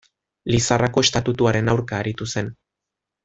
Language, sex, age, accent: Basque, male, 30-39, Mendebalekoa (Araba, Bizkaia, Gipuzkoako mendebaleko herri batzuk)